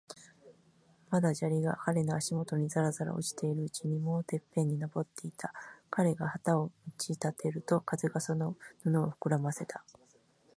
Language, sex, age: Japanese, female, 50-59